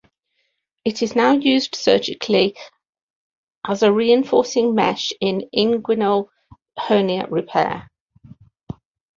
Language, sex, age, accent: English, female, 50-59, England English